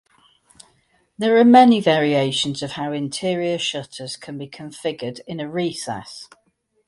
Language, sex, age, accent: English, female, 50-59, England English